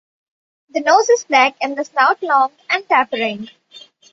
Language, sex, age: English, female, 19-29